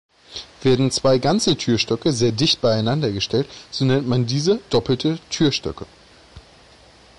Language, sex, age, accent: German, male, 30-39, Deutschland Deutsch